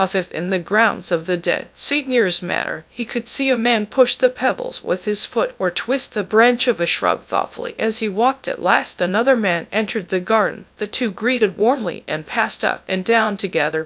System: TTS, GradTTS